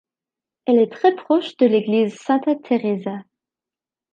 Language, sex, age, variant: French, female, 19-29, Français de métropole